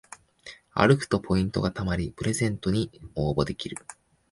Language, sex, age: Japanese, male, 19-29